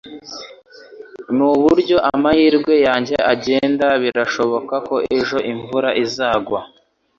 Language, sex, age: Kinyarwanda, male, 19-29